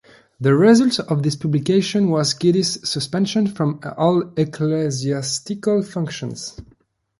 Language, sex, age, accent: English, male, 19-29, United States English